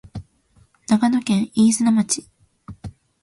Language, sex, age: Japanese, female, 19-29